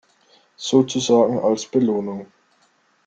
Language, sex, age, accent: German, male, under 19, Österreichisches Deutsch